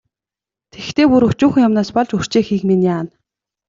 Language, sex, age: Mongolian, female, 19-29